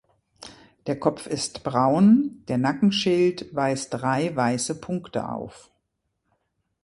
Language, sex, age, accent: German, female, 50-59, Deutschland Deutsch